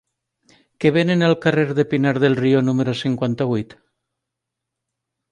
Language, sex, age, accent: Catalan, female, 40-49, valencià